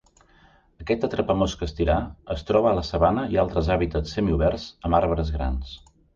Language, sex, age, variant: Catalan, male, 50-59, Central